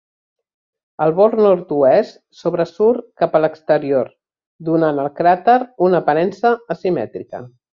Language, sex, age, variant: Catalan, female, 50-59, Central